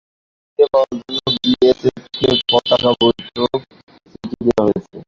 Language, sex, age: Bengali, male, 19-29